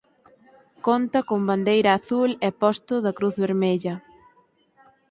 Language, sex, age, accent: Galician, female, 19-29, Atlántico (seseo e gheada)